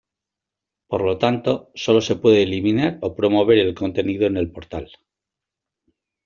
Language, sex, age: Spanish, male, 50-59